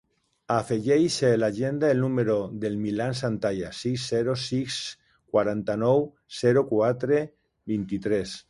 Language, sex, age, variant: Catalan, male, 50-59, Alacantí